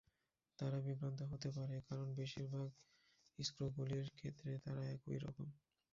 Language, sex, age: Bengali, male, 19-29